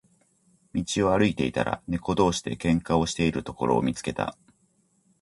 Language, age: Japanese, 40-49